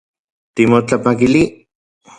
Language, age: Central Puebla Nahuatl, 30-39